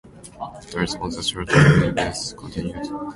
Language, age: English, 19-29